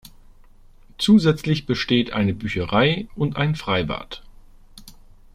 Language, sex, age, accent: German, male, 30-39, Deutschland Deutsch